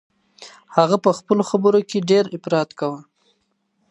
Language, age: Pashto, 19-29